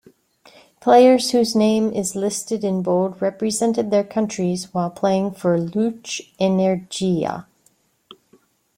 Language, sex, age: English, female, 50-59